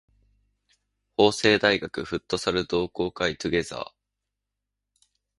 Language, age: Japanese, 19-29